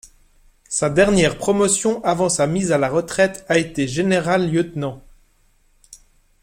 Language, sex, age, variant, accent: French, male, 40-49, Français d'Europe, Français de Suisse